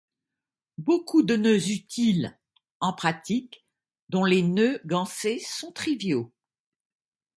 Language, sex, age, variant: French, female, 70-79, Français de métropole